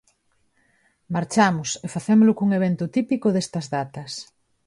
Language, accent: Galician, Neofalante